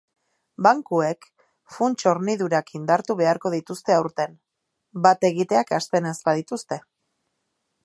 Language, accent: Basque, Erdialdekoa edo Nafarra (Gipuzkoa, Nafarroa)